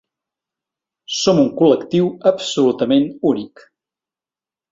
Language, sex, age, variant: Catalan, male, 60-69, Central